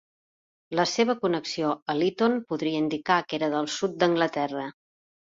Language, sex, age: Catalan, female, 40-49